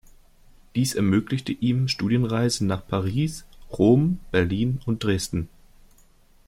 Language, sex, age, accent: German, male, 19-29, Deutschland Deutsch